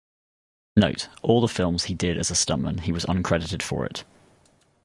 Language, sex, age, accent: English, male, 30-39, England English